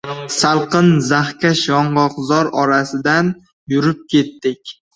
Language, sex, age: Uzbek, male, under 19